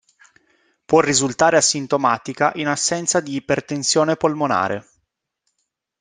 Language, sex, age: Italian, male, 30-39